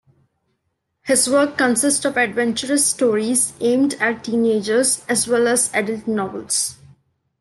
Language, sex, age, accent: English, female, 19-29, India and South Asia (India, Pakistan, Sri Lanka)